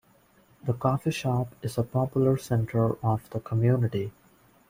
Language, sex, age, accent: English, male, 19-29, India and South Asia (India, Pakistan, Sri Lanka)